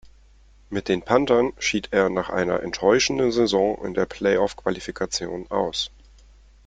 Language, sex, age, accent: German, male, 30-39, Deutschland Deutsch